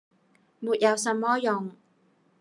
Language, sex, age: Cantonese, female, 19-29